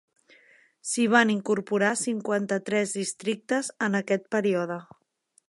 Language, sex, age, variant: Catalan, female, 30-39, Central